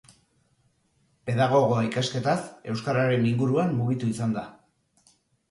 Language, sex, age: Basque, male, 40-49